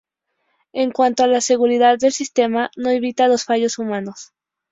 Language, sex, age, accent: Spanish, female, 19-29, México